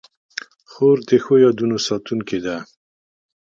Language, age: Pashto, 50-59